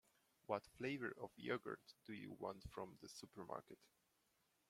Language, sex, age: English, male, 30-39